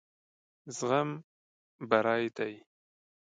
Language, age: Pashto, 19-29